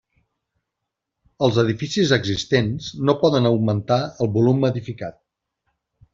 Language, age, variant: Catalan, 40-49, Central